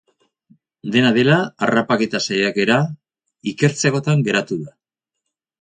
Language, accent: Basque, Mendebalekoa (Araba, Bizkaia, Gipuzkoako mendebaleko herri batzuk)